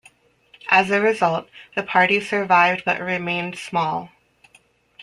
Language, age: English, 30-39